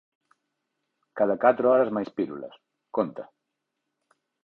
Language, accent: Galician, Central (gheada); Normativo (estándar)